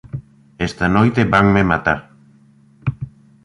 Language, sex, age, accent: Galician, male, 19-29, Normativo (estándar)